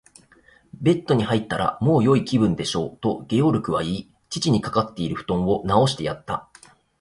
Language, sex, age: Japanese, male, 19-29